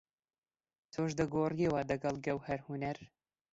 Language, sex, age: Central Kurdish, male, 19-29